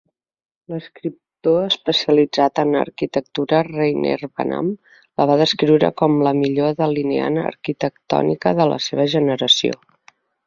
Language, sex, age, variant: Catalan, female, 40-49, Central